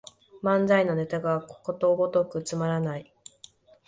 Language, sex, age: Japanese, female, 19-29